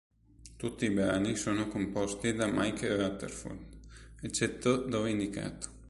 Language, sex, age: Italian, male, 19-29